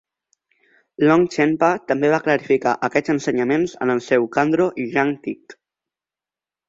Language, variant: Catalan, Central